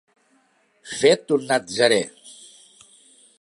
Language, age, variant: Catalan, 60-69, Tortosí